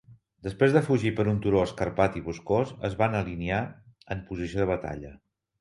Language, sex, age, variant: Catalan, male, 50-59, Central